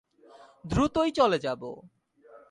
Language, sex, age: Bengali, male, 19-29